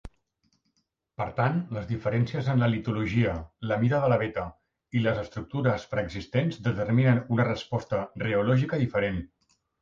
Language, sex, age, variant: Catalan, male, 40-49, Central